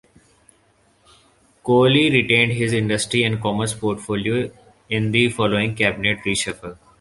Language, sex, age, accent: English, male, 19-29, India and South Asia (India, Pakistan, Sri Lanka)